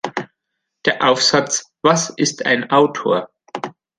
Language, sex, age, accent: German, male, 50-59, Deutschland Deutsch